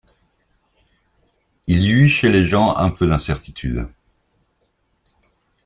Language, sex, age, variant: French, male, 60-69, Français de métropole